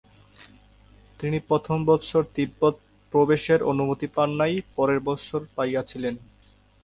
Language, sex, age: Bengali, male, 19-29